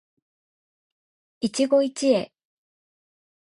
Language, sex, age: Japanese, female, 19-29